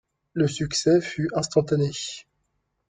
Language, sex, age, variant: French, male, 19-29, Français de métropole